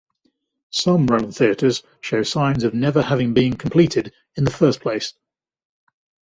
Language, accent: English, England English